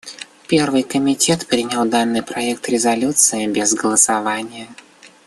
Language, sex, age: Russian, male, 19-29